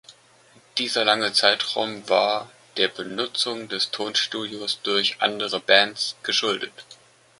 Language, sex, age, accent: German, male, 30-39, Deutschland Deutsch